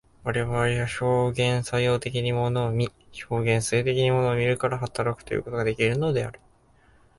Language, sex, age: Japanese, male, 19-29